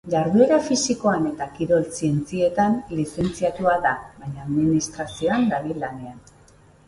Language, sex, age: Basque, female, 40-49